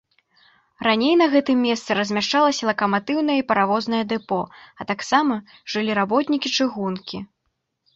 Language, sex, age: Belarusian, female, 19-29